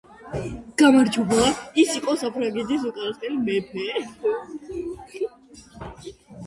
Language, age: Georgian, 19-29